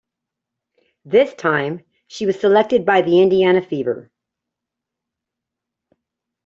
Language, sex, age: English, female, 40-49